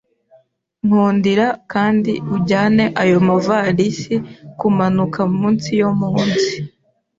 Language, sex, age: Kinyarwanda, female, 19-29